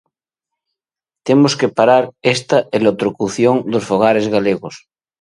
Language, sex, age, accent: Galician, male, 30-39, Oriental (común en zona oriental)